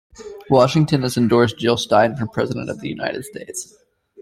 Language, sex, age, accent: English, male, 30-39, United States English